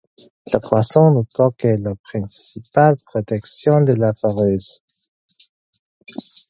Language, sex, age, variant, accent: French, male, 19-29, Français d'Europe, Français du Royaume-Uni